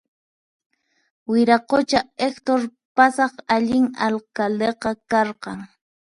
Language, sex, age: Puno Quechua, female, 19-29